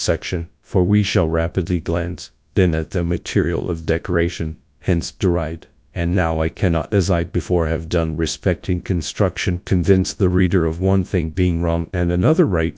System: TTS, GradTTS